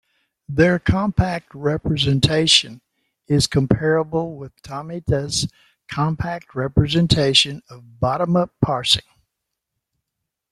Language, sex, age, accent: English, male, 90+, United States English